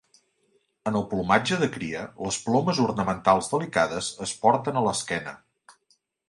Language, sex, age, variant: Catalan, male, 40-49, Central